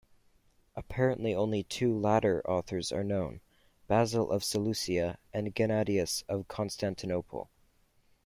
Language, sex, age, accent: English, male, 19-29, Canadian English